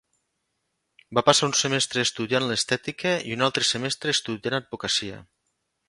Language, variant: Catalan, Nord-Occidental